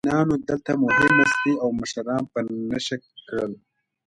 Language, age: Pashto, 19-29